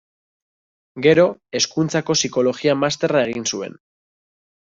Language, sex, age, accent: Basque, male, 19-29, Mendebalekoa (Araba, Bizkaia, Gipuzkoako mendebaleko herri batzuk)